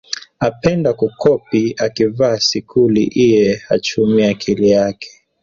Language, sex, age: Swahili, male, 30-39